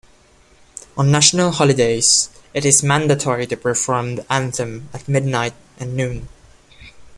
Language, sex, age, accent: English, male, 19-29, Filipino